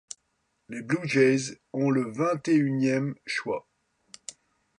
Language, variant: French, Français de métropole